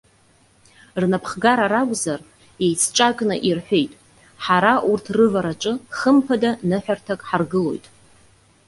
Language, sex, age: Abkhazian, female, 30-39